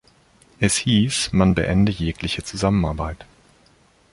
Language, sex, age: German, male, 30-39